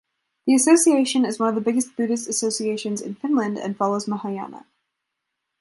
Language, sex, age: English, female, under 19